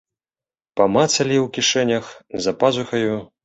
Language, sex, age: Belarusian, male, 19-29